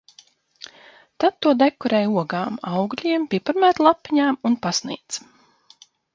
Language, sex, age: Latvian, female, 30-39